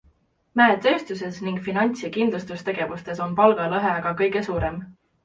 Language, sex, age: Estonian, female, 19-29